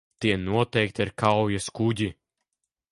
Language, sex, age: Latvian, male, under 19